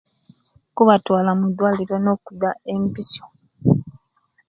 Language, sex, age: Kenyi, female, 19-29